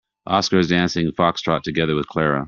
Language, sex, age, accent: English, male, 50-59, United States English